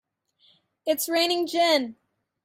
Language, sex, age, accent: English, female, 19-29, United States English